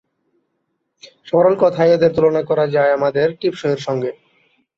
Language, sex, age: Bengali, male, 19-29